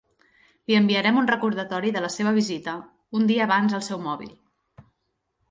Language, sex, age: Catalan, female, 30-39